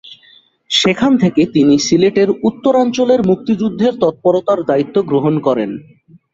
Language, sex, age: Bengali, male, 30-39